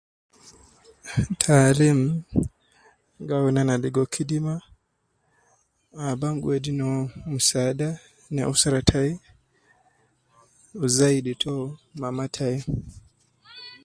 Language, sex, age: Nubi, male, 19-29